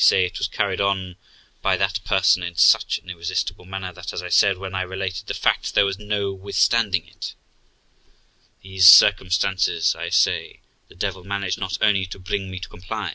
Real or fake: real